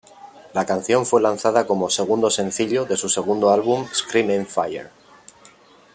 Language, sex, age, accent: Spanish, male, 30-39, España: Norte peninsular (Asturias, Castilla y León, Cantabria, País Vasco, Navarra, Aragón, La Rioja, Guadalajara, Cuenca)